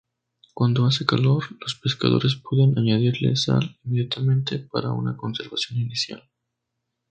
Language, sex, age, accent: Spanish, male, 19-29, México